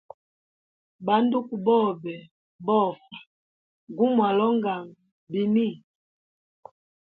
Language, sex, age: Hemba, female, 30-39